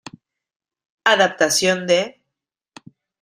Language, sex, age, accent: Spanish, female, 30-39, México